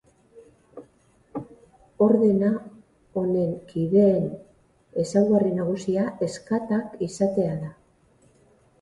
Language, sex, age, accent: Basque, female, 50-59, Erdialdekoa edo Nafarra (Gipuzkoa, Nafarroa)